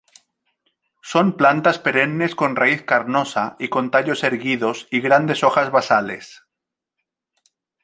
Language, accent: Spanish, España: Norte peninsular (Asturias, Castilla y León, Cantabria, País Vasco, Navarra, Aragón, La Rioja, Guadalajara, Cuenca)